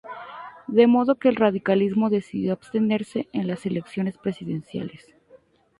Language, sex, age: Spanish, female, 19-29